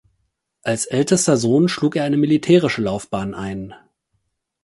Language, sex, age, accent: German, male, 30-39, Deutschland Deutsch